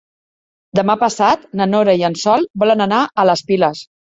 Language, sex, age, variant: Catalan, female, 40-49, Central